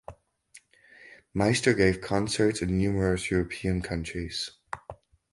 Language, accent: English, England English